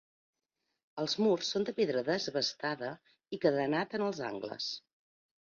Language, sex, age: Catalan, female, 40-49